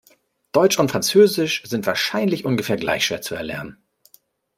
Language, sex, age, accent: German, male, 30-39, Deutschland Deutsch